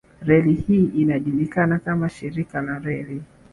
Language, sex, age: Swahili, female, 30-39